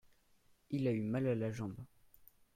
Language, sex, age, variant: French, male, under 19, Français de métropole